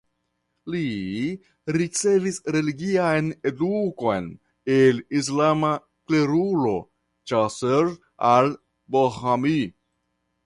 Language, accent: Esperanto, Internacia